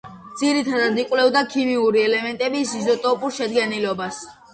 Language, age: Georgian, under 19